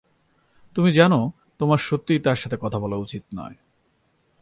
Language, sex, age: Bengali, male, 19-29